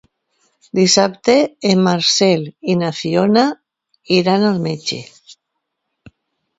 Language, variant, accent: Catalan, Valencià central, valencià